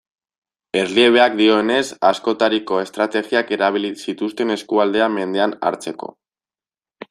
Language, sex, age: Basque, male, 19-29